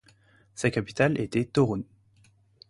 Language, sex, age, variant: French, male, 19-29, Français de métropole